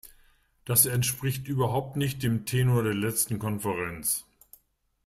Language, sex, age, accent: German, male, 60-69, Deutschland Deutsch